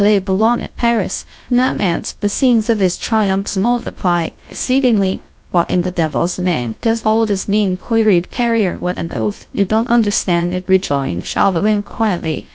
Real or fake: fake